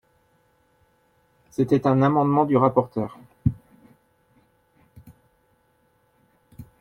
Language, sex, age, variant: French, male, 40-49, Français de métropole